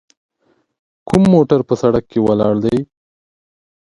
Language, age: Pashto, 19-29